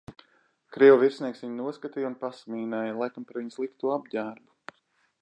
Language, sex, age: Latvian, male, 40-49